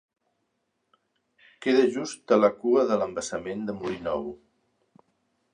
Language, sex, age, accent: Catalan, male, 60-69, Neutre